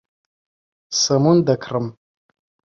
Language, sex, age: Central Kurdish, male, 19-29